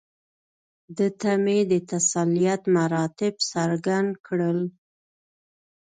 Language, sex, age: Pashto, female, 19-29